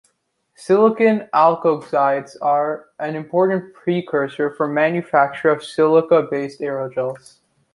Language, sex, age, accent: English, male, under 19, United States English